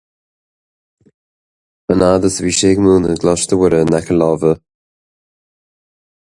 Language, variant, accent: Irish, Gaeilge Chonnacht, Cainteoir líofa, ní ó dhúchas